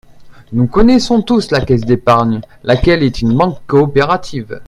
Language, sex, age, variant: French, male, 19-29, Français de métropole